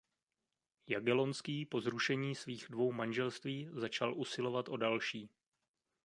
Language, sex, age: Czech, male, 30-39